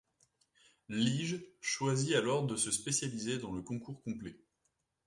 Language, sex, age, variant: French, male, 19-29, Français de métropole